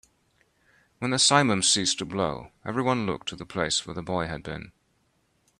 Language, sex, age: English, male, 40-49